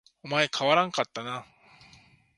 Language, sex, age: Japanese, male, 50-59